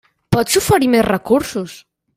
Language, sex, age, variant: Catalan, male, under 19, Central